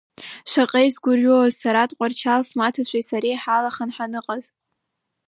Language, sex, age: Abkhazian, female, 19-29